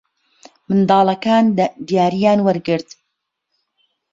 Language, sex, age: Central Kurdish, female, 30-39